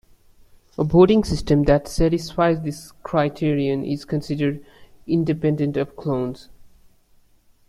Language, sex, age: English, male, 19-29